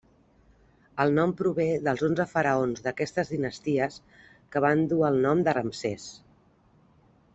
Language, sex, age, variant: Catalan, female, 50-59, Central